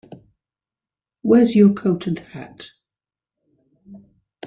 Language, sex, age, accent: English, male, 50-59, Welsh English